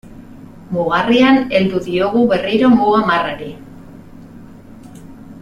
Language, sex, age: Basque, female, 40-49